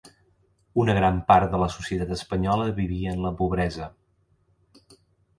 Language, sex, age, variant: Catalan, male, 30-39, Central